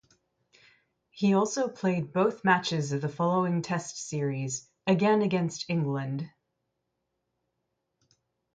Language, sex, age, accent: English, female, 30-39, United States English